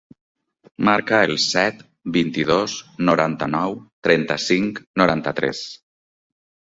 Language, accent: Catalan, valencià